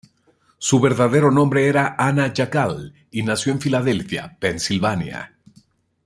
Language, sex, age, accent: Spanish, male, 40-49, México